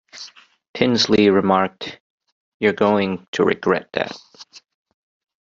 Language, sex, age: English, male, 19-29